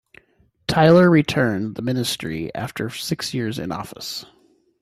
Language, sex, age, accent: English, male, 50-59, United States English